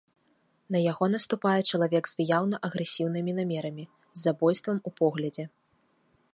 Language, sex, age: Belarusian, female, 19-29